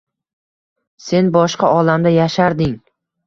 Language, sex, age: Uzbek, male, under 19